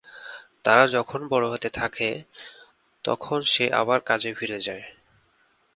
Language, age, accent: Bengali, 19-29, প্রমিত